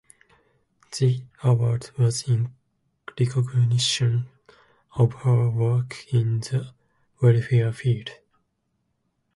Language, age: English, 19-29